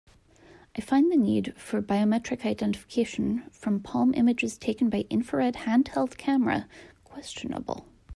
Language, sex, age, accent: English, female, 30-39, United States English